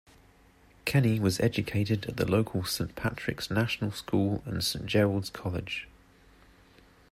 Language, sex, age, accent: English, male, 30-39, England English